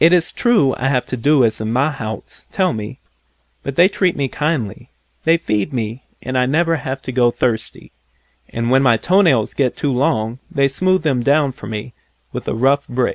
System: none